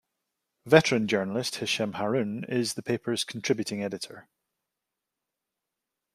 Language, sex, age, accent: English, male, 40-49, Scottish English